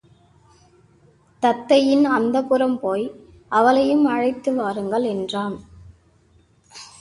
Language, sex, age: Tamil, female, 19-29